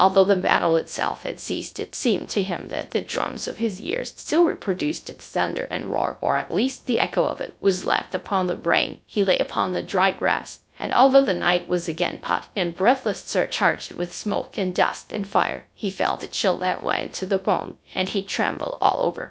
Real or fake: fake